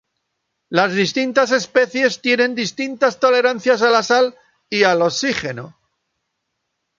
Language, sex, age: Spanish, female, 70-79